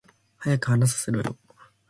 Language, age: Japanese, 19-29